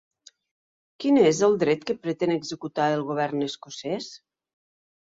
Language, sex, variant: Catalan, female, Nord-Occidental